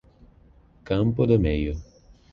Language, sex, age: Portuguese, male, 19-29